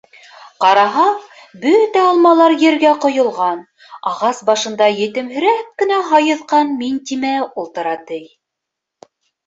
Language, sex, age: Bashkir, female, 30-39